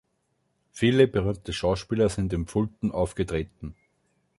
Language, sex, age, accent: German, male, 30-39, Österreichisches Deutsch